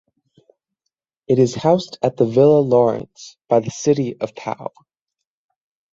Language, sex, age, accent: English, male, under 19, United States English